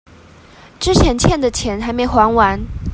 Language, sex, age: Chinese, female, 19-29